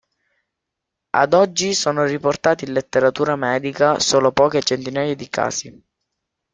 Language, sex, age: Italian, male, under 19